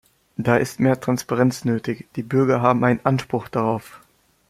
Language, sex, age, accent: German, male, under 19, Deutschland Deutsch